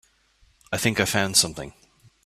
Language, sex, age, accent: English, male, 30-39, Irish English